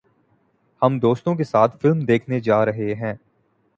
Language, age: Urdu, 19-29